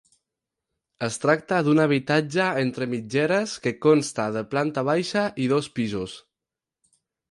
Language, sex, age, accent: Catalan, male, 19-29, aprenent (recent, des del castellà)